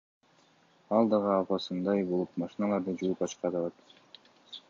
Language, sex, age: Kyrgyz, male, 19-29